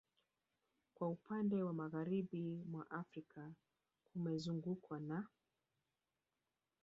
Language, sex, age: Swahili, female, 60-69